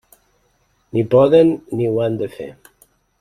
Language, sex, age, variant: Catalan, male, 19-29, Nord-Occidental